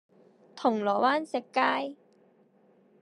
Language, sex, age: Cantonese, female, 30-39